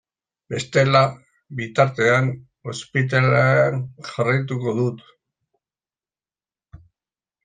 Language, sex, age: Basque, male, 70-79